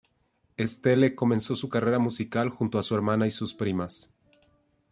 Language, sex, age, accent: Spanish, male, 40-49, México